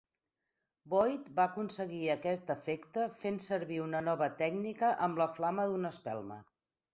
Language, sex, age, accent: Catalan, female, 40-49, gironí